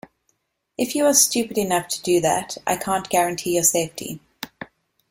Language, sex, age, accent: English, female, 30-39, Southern African (South Africa, Zimbabwe, Namibia)